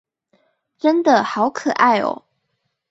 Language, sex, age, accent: Chinese, female, 19-29, 出生地：桃園市